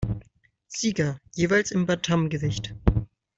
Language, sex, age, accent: German, male, 30-39, Deutschland Deutsch